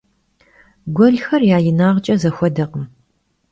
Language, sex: Kabardian, female